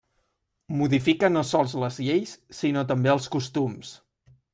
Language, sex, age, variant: Catalan, male, 19-29, Central